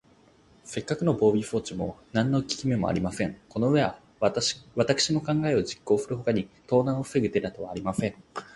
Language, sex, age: Japanese, male, under 19